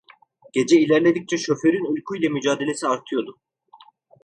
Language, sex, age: Turkish, male, 19-29